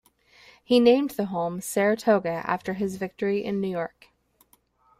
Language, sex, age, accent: English, female, 19-29, England English